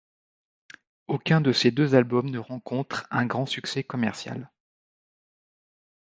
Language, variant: French, Français de métropole